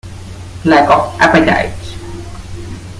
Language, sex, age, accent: English, male, 19-29, India and South Asia (India, Pakistan, Sri Lanka)